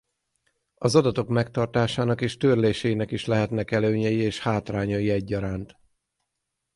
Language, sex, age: Hungarian, male, 40-49